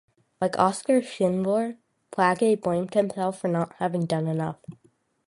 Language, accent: English, United States English